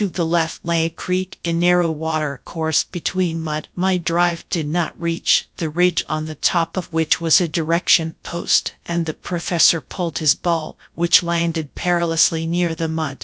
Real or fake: fake